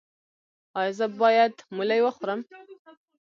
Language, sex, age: Pashto, female, 19-29